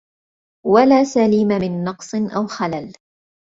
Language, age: Arabic, 30-39